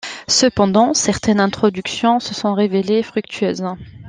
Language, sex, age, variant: French, female, 30-39, Français de métropole